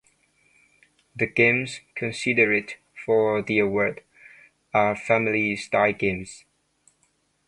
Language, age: English, 19-29